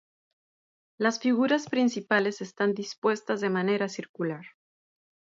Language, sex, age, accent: Spanish, female, 30-39, México